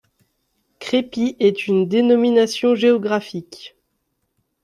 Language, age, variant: French, 19-29, Français de métropole